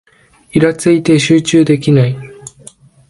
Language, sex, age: Japanese, male, 19-29